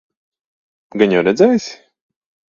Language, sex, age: Latvian, male, 30-39